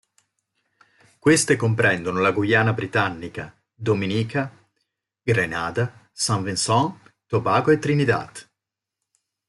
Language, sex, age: Italian, male, 40-49